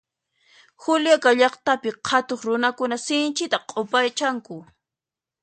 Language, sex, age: Puno Quechua, female, 30-39